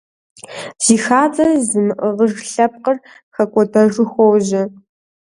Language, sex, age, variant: Kabardian, female, under 19, Адыгэбзэ (Къэбэрдей, Кирил, псоми зэдай)